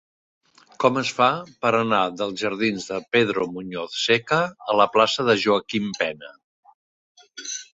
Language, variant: Catalan, Central